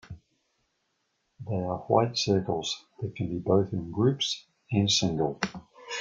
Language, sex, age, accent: English, male, 60-69, New Zealand English